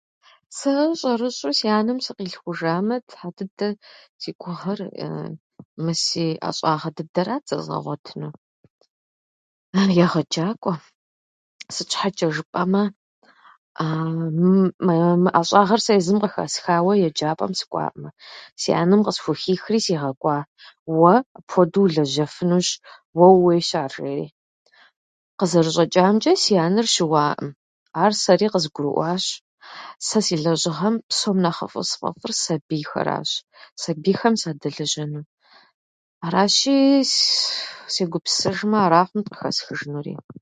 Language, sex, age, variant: Kabardian, female, 30-39, Адыгэбзэ (Къэбэрдей, Кирил, псоми зэдай)